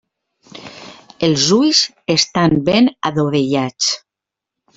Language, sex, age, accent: Catalan, female, 50-59, valencià